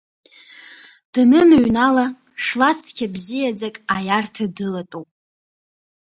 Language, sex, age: Abkhazian, female, 19-29